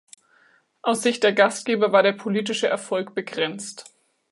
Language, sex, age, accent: German, female, 19-29, Deutschland Deutsch